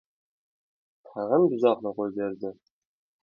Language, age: Uzbek, 19-29